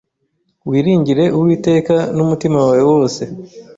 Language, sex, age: Kinyarwanda, male, 30-39